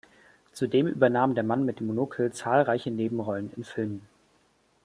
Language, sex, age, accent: German, male, 19-29, Deutschland Deutsch